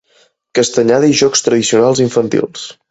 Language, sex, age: Catalan, male, 19-29